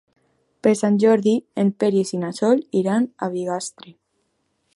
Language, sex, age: Catalan, female, under 19